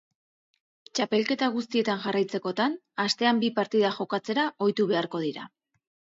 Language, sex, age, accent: Basque, female, 40-49, Erdialdekoa edo Nafarra (Gipuzkoa, Nafarroa)